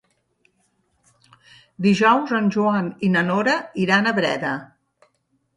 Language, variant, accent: Catalan, Central, central